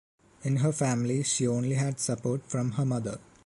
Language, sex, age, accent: English, male, under 19, India and South Asia (India, Pakistan, Sri Lanka)